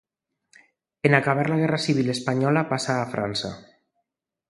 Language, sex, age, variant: Catalan, male, 40-49, Central